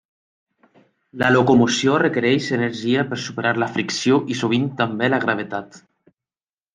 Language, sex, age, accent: Catalan, male, 19-29, valencià